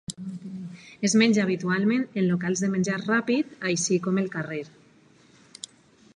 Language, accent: Catalan, valencià